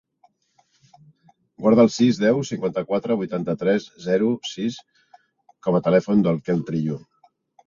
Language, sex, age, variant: Catalan, male, 50-59, Central